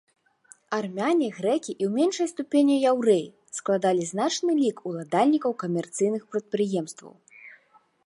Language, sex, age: Belarusian, female, 30-39